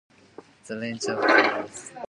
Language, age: English, under 19